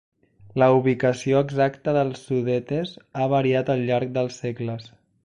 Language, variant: Catalan, Central